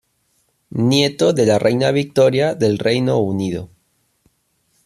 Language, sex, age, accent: Spanish, male, 19-29, Andino-Pacífico: Colombia, Perú, Ecuador, oeste de Bolivia y Venezuela andina